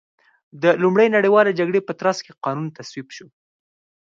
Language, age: Pashto, under 19